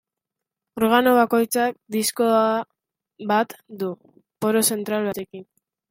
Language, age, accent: Basque, under 19, Mendebalekoa (Araba, Bizkaia, Gipuzkoako mendebaleko herri batzuk)